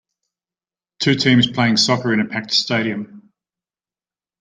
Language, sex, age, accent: English, male, 40-49, Australian English